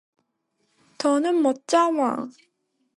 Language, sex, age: Korean, female, 19-29